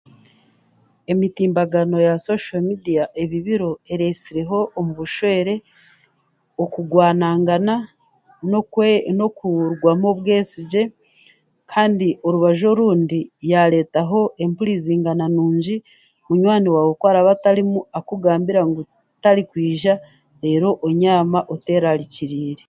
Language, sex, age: Chiga, female, 40-49